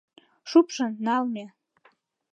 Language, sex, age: Mari, female, 19-29